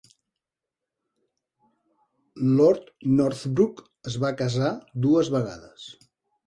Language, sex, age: Catalan, male, 50-59